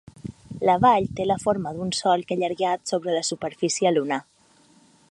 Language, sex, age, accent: Catalan, female, 30-39, balear; central